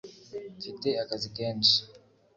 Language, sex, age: Kinyarwanda, male, 19-29